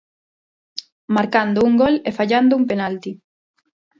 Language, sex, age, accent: Galician, female, 19-29, Normativo (estándar)